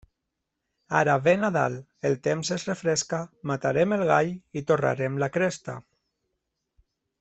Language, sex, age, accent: Catalan, male, 30-39, valencià